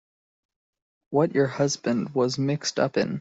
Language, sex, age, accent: English, male, 19-29, Canadian English